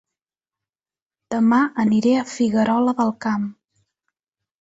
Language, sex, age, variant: Catalan, female, under 19, Central